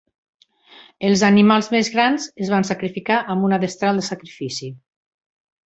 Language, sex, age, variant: Catalan, female, 60-69, Central